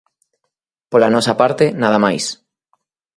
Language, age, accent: Galician, 19-29, Normativo (estándar)